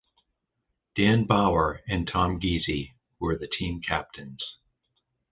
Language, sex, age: English, male, 50-59